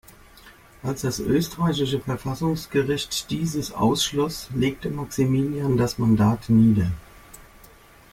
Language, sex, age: German, female, 60-69